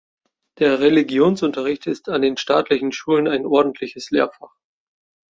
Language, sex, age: German, male, 30-39